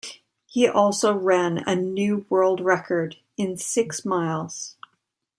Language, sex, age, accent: English, female, 30-39, Canadian English